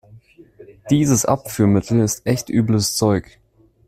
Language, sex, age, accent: German, male, 19-29, Deutschland Deutsch